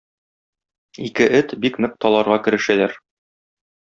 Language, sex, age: Tatar, male, 30-39